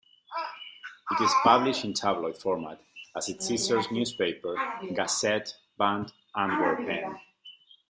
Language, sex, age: English, male, 30-39